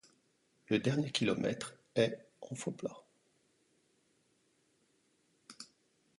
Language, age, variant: French, 40-49, Français de métropole